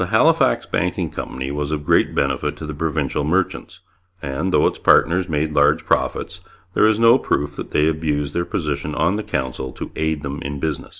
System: none